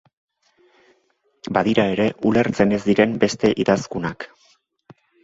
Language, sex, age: Basque, male, 50-59